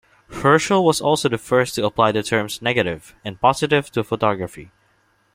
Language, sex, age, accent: English, male, 19-29, Filipino